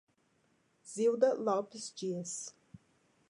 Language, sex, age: Portuguese, female, 40-49